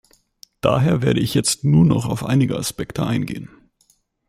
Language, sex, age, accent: German, male, 19-29, Deutschland Deutsch